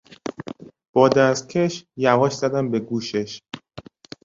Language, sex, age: Persian, male, 19-29